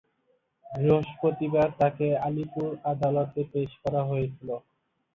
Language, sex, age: Bengali, male, 19-29